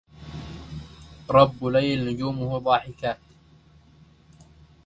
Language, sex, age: Arabic, male, 19-29